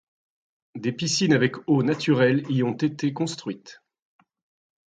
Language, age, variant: French, 50-59, Français de métropole